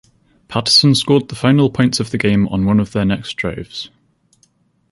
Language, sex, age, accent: English, male, under 19, England English